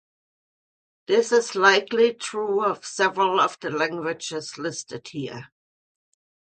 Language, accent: English, German